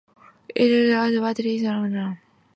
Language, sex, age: English, female, 19-29